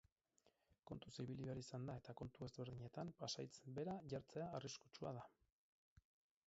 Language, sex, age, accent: Basque, male, 40-49, Erdialdekoa edo Nafarra (Gipuzkoa, Nafarroa)